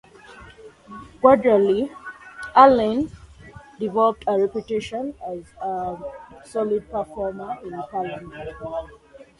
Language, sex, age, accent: English, female, 19-29, England English